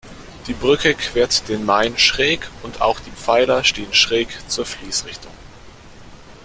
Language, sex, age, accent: German, male, under 19, Deutschland Deutsch